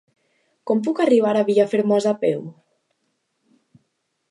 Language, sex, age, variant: Catalan, female, under 19, Alacantí